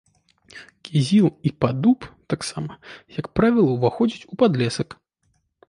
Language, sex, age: Belarusian, male, 30-39